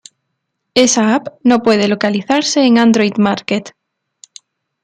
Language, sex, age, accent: Spanish, female, 19-29, España: Sur peninsular (Andalucia, Extremadura, Murcia)